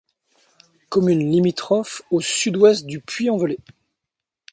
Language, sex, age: French, male, 50-59